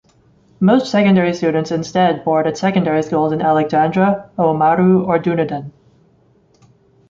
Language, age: English, 19-29